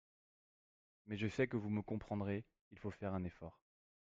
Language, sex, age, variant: French, male, 30-39, Français de métropole